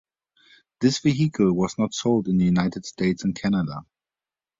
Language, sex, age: English, male, 30-39